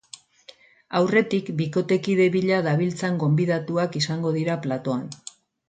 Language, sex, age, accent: Basque, female, 50-59, Erdialdekoa edo Nafarra (Gipuzkoa, Nafarroa)